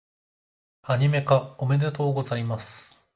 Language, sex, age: Japanese, male, 30-39